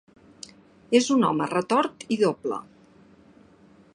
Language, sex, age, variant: Catalan, female, 50-59, Central